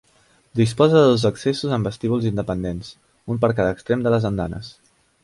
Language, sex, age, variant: Catalan, male, 19-29, Central